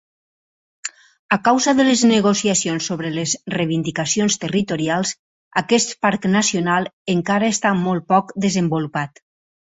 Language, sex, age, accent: Catalan, female, 30-39, valencià